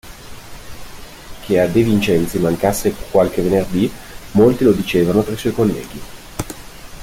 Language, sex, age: Italian, male, 19-29